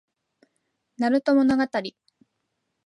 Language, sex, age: Japanese, female, 19-29